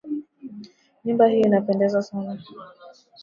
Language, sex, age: Swahili, female, 19-29